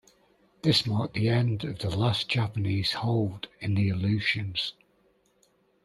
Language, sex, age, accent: English, male, 50-59, England English